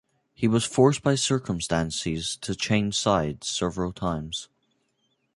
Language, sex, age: English, male, under 19